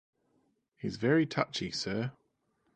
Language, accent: English, Australian English